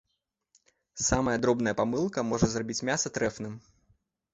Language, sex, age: Belarusian, male, 30-39